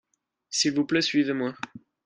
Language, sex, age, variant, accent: French, male, 19-29, Français d'Europe, Français de Belgique